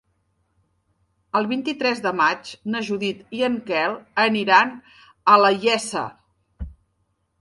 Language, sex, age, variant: Catalan, female, 40-49, Septentrional